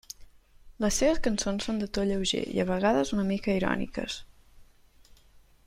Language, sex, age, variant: Catalan, female, 19-29, Central